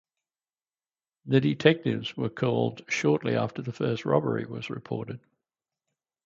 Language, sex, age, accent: English, male, 60-69, Australian English